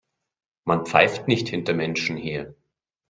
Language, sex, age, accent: German, male, 40-49, Deutschland Deutsch